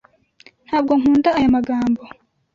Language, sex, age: Kinyarwanda, female, 19-29